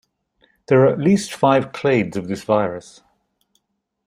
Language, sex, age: English, male, 60-69